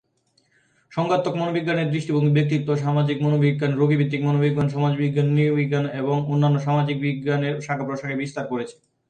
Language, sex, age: Bengali, male, 19-29